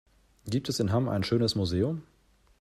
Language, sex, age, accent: German, male, 30-39, Deutschland Deutsch